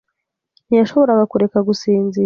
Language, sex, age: Kinyarwanda, female, 30-39